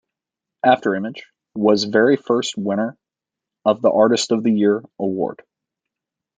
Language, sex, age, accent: English, male, 30-39, United States English